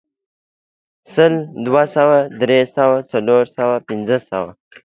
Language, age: Pashto, under 19